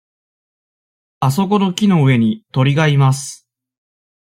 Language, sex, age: Japanese, male, 30-39